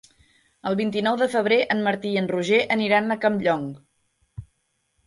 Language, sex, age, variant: Catalan, female, 19-29, Central